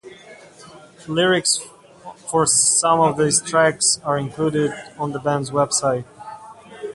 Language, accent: English, Russian